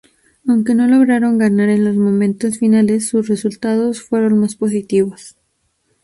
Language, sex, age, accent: Spanish, female, 19-29, México